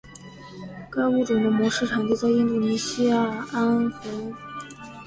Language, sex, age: Chinese, female, 19-29